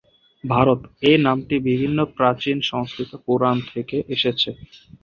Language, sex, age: Bengali, male, 19-29